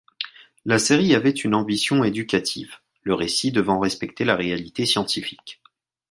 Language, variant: French, Français de métropole